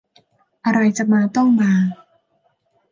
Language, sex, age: Thai, female, 19-29